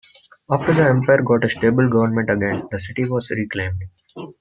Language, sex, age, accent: English, male, 19-29, India and South Asia (India, Pakistan, Sri Lanka)